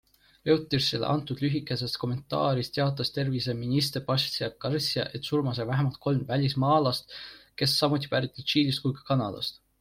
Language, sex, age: Estonian, male, 19-29